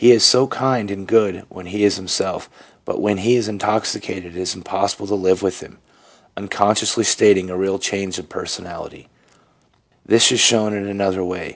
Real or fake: real